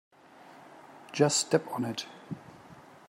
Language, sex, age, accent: English, male, 30-39, Australian English